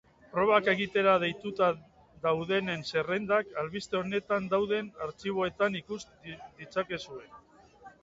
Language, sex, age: Basque, female, 50-59